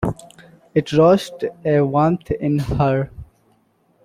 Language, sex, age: English, male, 19-29